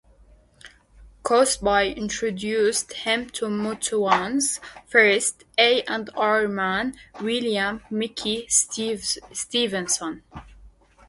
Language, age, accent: English, 30-39, United States English